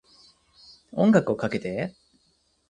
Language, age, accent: Japanese, 19-29, 標準語